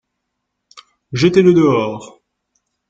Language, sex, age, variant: French, male, 30-39, Français de métropole